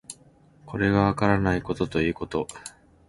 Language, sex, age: Japanese, male, 19-29